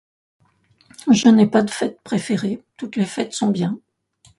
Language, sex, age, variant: French, female, 70-79, Français de métropole